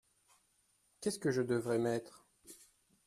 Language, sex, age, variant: French, male, 30-39, Français de métropole